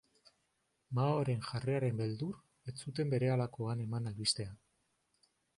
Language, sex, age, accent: Basque, male, 30-39, Erdialdekoa edo Nafarra (Gipuzkoa, Nafarroa)